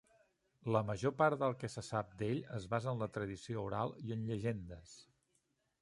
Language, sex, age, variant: Catalan, male, 50-59, Central